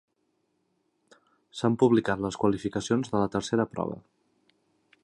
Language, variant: Catalan, Septentrional